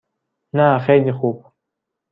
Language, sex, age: Persian, male, 19-29